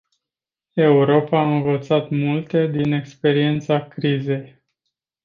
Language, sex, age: Romanian, male, 40-49